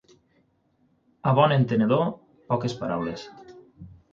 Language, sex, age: Catalan, male, 30-39